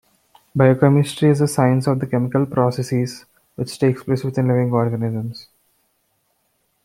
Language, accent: English, India and South Asia (India, Pakistan, Sri Lanka)